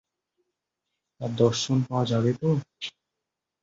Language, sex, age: Bengali, male, 19-29